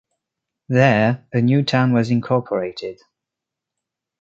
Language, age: English, 19-29